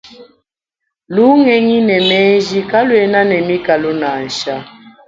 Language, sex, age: Luba-Lulua, female, 19-29